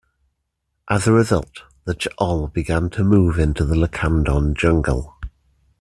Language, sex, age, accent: English, male, 30-39, England English